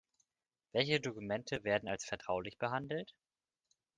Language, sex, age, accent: German, male, 19-29, Deutschland Deutsch